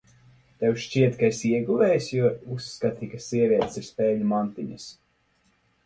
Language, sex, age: Latvian, male, 19-29